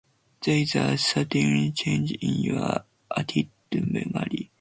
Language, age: English, under 19